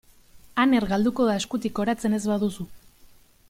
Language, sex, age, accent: Basque, female, 30-39, Erdialdekoa edo Nafarra (Gipuzkoa, Nafarroa)